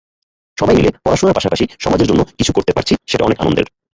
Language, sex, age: Bengali, male, 19-29